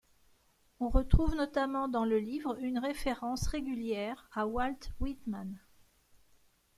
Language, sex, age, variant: French, female, 40-49, Français de métropole